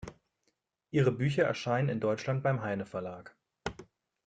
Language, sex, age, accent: German, male, 30-39, Deutschland Deutsch